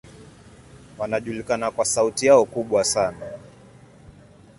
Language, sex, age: Swahili, male, 19-29